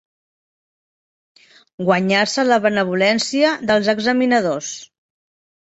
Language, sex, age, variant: Catalan, female, 30-39, Septentrional